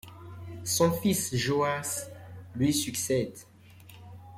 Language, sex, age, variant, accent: French, male, 19-29, Français d'Afrique subsaharienne et des îles africaines, Français de Côte d’Ivoire